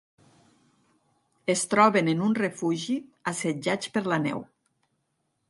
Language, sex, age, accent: Catalan, female, 40-49, Tortosí